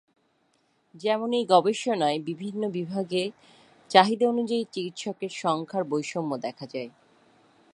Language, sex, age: Bengali, female, 30-39